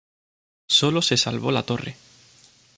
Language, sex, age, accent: Spanish, male, 19-29, España: Sur peninsular (Andalucia, Extremadura, Murcia)